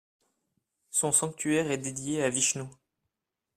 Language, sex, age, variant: French, male, 19-29, Français de métropole